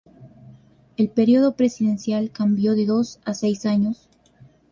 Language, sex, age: Spanish, female, 19-29